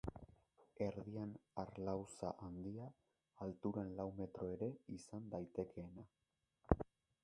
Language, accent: Basque, Erdialdekoa edo Nafarra (Gipuzkoa, Nafarroa)